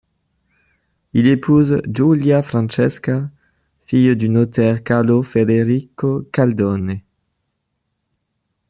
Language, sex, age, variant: French, male, 19-29, Français de métropole